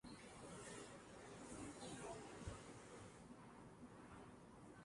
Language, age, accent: English, 19-29, Canadian English